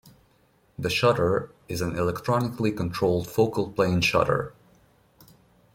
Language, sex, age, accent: English, male, 19-29, United States English